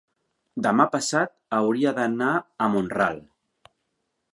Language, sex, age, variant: Catalan, male, 30-39, Central